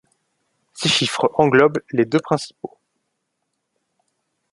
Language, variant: French, Français de métropole